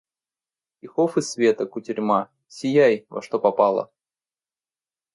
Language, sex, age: Russian, male, 19-29